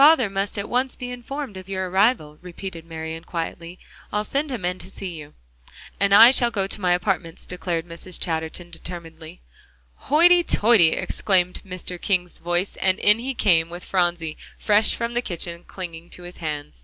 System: none